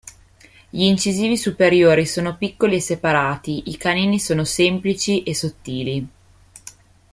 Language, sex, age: Italian, female, 19-29